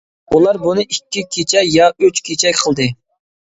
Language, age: Uyghur, 19-29